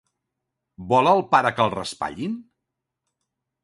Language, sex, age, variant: Catalan, male, 50-59, Central